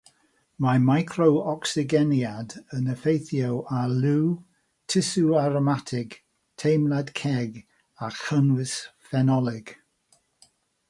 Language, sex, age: Welsh, male, 60-69